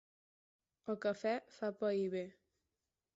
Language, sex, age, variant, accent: Catalan, female, 19-29, Balear, menorquí